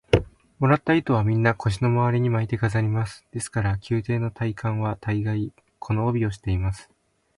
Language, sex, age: Japanese, male, 19-29